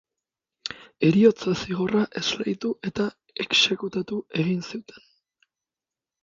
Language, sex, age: Basque, male, 30-39